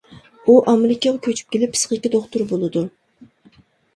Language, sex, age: Uyghur, female, 19-29